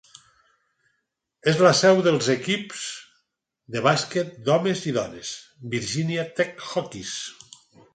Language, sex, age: Catalan, male, 60-69